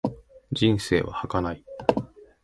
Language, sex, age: Japanese, male, 40-49